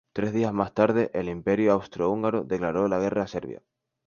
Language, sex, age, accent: Spanish, male, 19-29, España: Islas Canarias